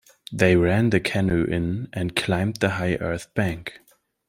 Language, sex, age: English, male, 19-29